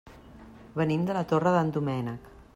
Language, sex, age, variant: Catalan, female, 40-49, Central